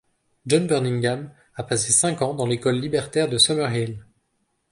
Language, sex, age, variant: French, male, 30-39, Français de métropole